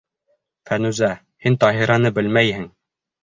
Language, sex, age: Bashkir, male, under 19